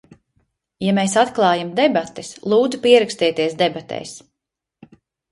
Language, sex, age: Latvian, female, 30-39